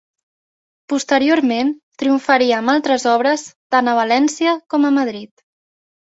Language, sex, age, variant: Catalan, female, 19-29, Central